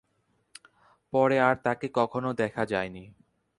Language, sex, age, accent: Bengali, male, 19-29, fluent